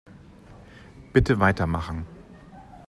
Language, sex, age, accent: German, male, 50-59, Deutschland Deutsch